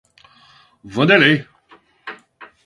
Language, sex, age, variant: Portuguese, male, 40-49, Portuguese (Brasil)